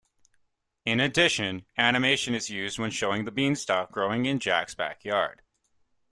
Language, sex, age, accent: English, male, 19-29, Canadian English